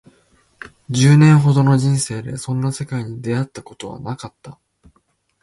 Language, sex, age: Japanese, male, 19-29